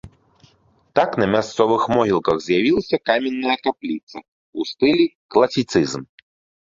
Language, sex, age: Belarusian, male, 30-39